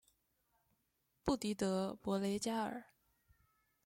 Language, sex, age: Chinese, female, 19-29